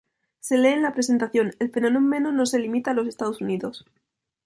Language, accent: Spanish, España: Norte peninsular (Asturias, Castilla y León, Cantabria, País Vasco, Navarra, Aragón, La Rioja, Guadalajara, Cuenca)